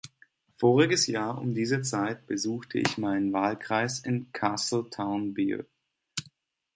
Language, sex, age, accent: German, male, 19-29, Deutschland Deutsch